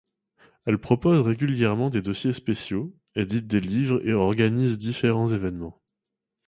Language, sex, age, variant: French, male, 30-39, Français de métropole